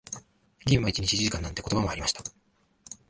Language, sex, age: Japanese, male, 19-29